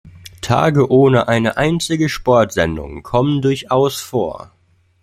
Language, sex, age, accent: German, male, 19-29, Deutschland Deutsch